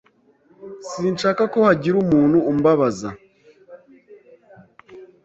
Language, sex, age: Kinyarwanda, male, 19-29